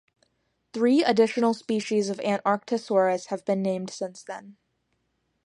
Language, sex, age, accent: English, female, under 19, United States English